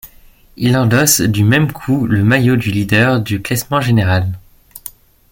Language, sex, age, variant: French, male, 19-29, Français de métropole